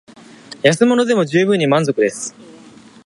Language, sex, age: Japanese, male, 19-29